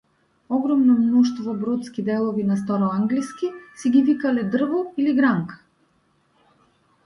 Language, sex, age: Macedonian, female, 40-49